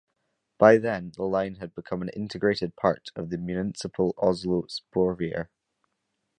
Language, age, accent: English, under 19, Scottish English